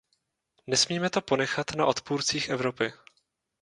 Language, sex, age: Czech, male, 19-29